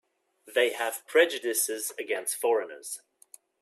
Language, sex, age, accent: English, male, 40-49, England English